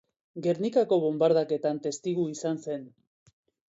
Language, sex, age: Basque, female, 40-49